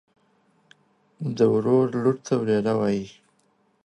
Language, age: Pashto, 19-29